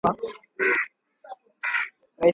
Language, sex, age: Swahili, male, 19-29